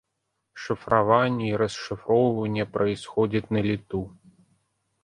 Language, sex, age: Russian, male, 30-39